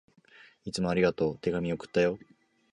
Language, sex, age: Japanese, male, 19-29